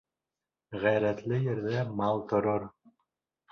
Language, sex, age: Bashkir, male, 19-29